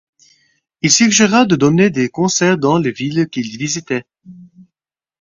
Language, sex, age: French, male, 19-29